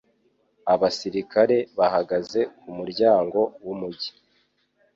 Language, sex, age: Kinyarwanda, male, 19-29